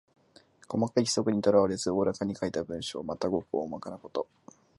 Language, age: Japanese, 19-29